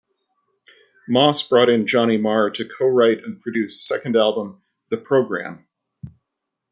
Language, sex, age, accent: English, male, 40-49, Canadian English